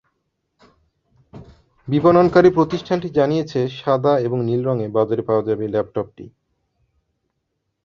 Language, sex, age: Bengali, male, 30-39